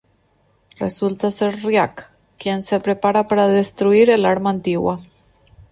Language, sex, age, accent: Spanish, female, 30-39, Rioplatense: Argentina, Uruguay, este de Bolivia, Paraguay